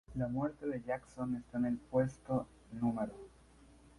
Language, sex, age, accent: Spanish, male, 19-29, México